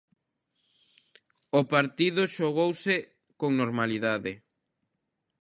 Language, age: Galician, 19-29